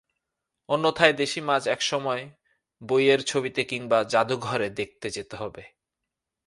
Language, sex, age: Bengali, male, 30-39